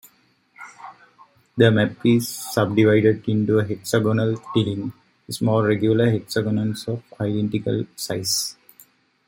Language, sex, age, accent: English, male, 19-29, United States English